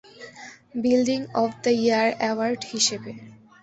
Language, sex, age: Bengali, female, 19-29